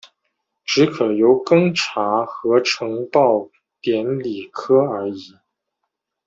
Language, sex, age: Chinese, male, 40-49